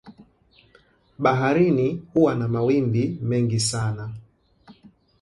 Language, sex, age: Swahili, male, 30-39